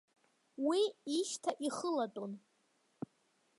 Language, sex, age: Abkhazian, female, under 19